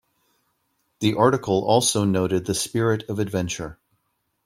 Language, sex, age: English, male, 30-39